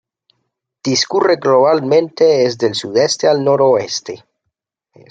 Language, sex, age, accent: Spanish, male, 19-29, Andino-Pacífico: Colombia, Perú, Ecuador, oeste de Bolivia y Venezuela andina